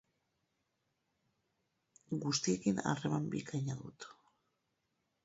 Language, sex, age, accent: Basque, female, 40-49, Mendebalekoa (Araba, Bizkaia, Gipuzkoako mendebaleko herri batzuk)